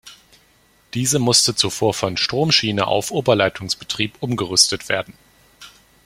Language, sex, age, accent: German, male, 19-29, Deutschland Deutsch